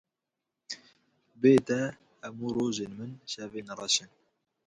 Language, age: Kurdish, 19-29